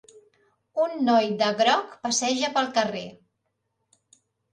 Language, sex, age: Catalan, female, 50-59